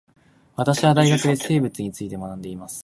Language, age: Japanese, 19-29